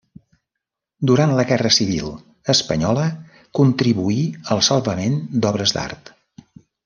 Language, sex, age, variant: Catalan, male, 70-79, Central